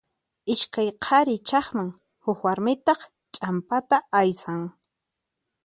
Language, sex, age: Puno Quechua, female, 19-29